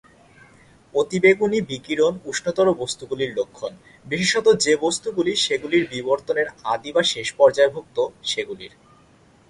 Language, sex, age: Bengali, male, under 19